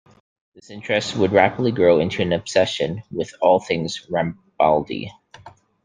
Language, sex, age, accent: English, male, 30-39, Canadian English